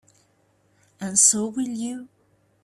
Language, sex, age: English, female, 40-49